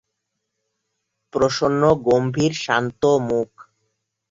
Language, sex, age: Bengali, male, 19-29